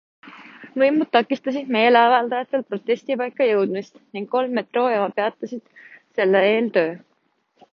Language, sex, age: Estonian, female, 19-29